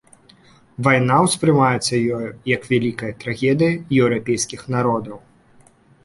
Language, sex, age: Belarusian, male, 19-29